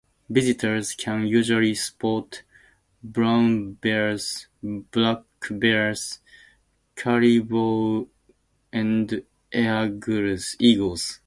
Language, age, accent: English, 19-29, United States English